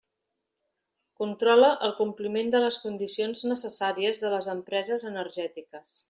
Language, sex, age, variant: Catalan, female, 50-59, Central